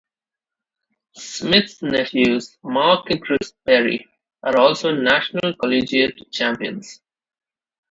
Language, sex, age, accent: English, male, under 19, India and South Asia (India, Pakistan, Sri Lanka)